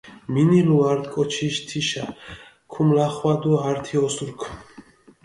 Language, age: Mingrelian, 30-39